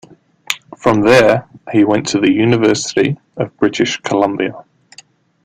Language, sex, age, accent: English, male, 30-39, England English